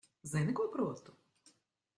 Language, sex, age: Latvian, female, 50-59